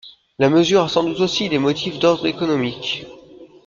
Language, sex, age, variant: French, female, 19-29, Français de métropole